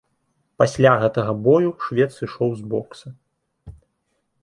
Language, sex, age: Belarusian, male, 19-29